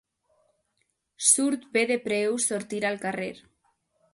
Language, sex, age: Catalan, female, under 19